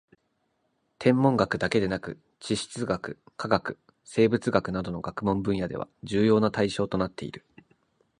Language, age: Japanese, 19-29